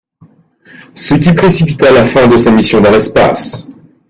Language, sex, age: French, male, 40-49